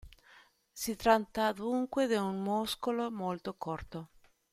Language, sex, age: Italian, female, 40-49